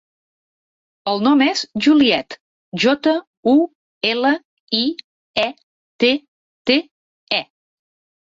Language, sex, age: Catalan, female, 40-49